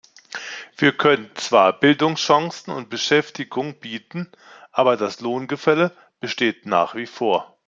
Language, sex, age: German, male, 50-59